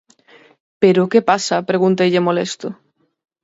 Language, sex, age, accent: Galician, female, 19-29, Atlántico (seseo e gheada)